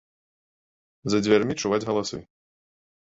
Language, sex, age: Belarusian, male, 30-39